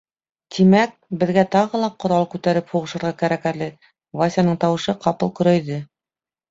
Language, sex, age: Bashkir, female, 30-39